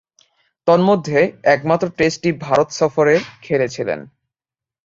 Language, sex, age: Bengali, male, 19-29